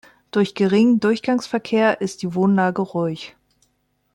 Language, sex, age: German, female, 30-39